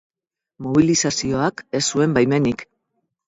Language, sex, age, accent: Basque, female, 60-69, Mendebalekoa (Araba, Bizkaia, Gipuzkoako mendebaleko herri batzuk)